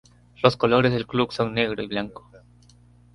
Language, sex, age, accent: Spanish, male, 19-29, Andino-Pacífico: Colombia, Perú, Ecuador, oeste de Bolivia y Venezuela andina